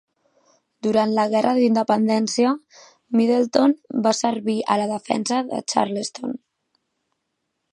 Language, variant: Catalan, Central